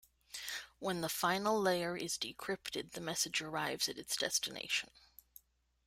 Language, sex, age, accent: English, female, 30-39, United States English